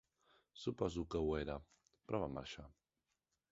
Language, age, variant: Catalan, 19-29, Central